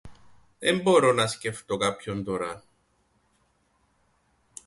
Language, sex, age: Greek, male, 40-49